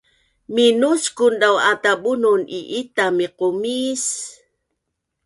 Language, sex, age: Bunun, female, 60-69